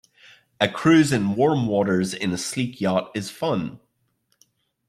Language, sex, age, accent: English, male, 40-49, Irish English